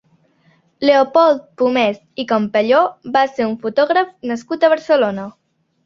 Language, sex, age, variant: Catalan, female, under 19, Central